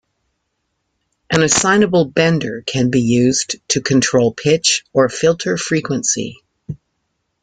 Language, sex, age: English, female, 60-69